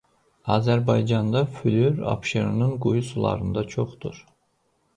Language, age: Azerbaijani, 30-39